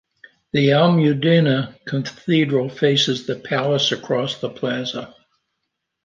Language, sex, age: English, male, 70-79